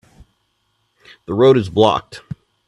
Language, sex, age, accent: English, male, 40-49, United States English